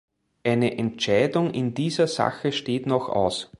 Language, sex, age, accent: German, male, 40-49, Österreichisches Deutsch